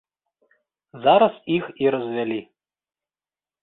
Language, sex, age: Belarusian, male, 30-39